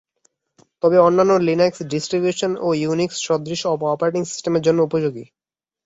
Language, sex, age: Bengali, male, under 19